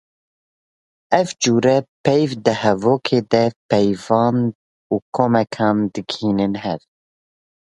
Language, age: Kurdish, 19-29